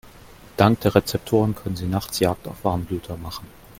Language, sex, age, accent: German, male, 40-49, Deutschland Deutsch